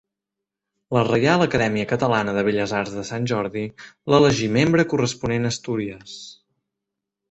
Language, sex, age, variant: Catalan, male, 19-29, Septentrional